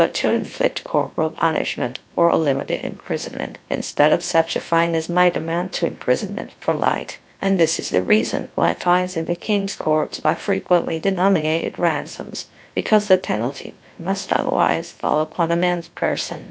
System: TTS, GlowTTS